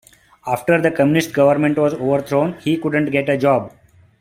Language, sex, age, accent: English, male, 30-39, India and South Asia (India, Pakistan, Sri Lanka)